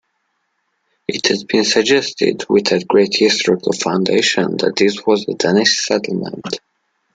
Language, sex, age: English, male, under 19